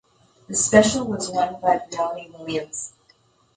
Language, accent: English, United States English